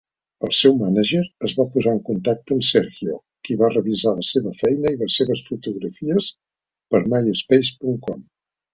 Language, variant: Catalan, Central